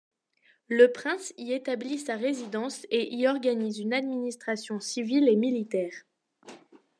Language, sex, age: French, female, 19-29